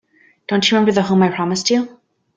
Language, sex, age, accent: English, female, 30-39, United States English